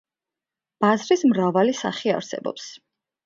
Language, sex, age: Georgian, female, 30-39